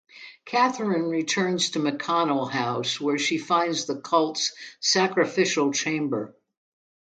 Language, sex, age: English, female, 70-79